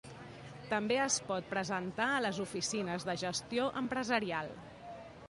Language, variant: Catalan, Central